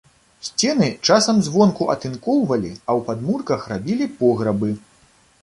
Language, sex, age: Belarusian, male, 30-39